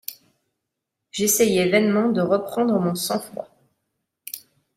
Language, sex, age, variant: French, female, 30-39, Français de métropole